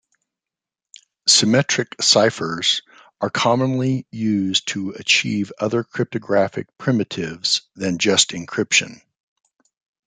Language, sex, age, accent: English, male, 50-59, United States English